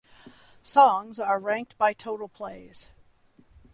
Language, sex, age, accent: English, female, 70-79, United States English